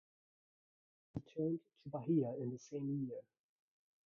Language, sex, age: English, male, 30-39